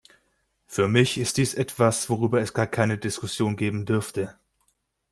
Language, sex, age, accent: German, male, 19-29, Deutschland Deutsch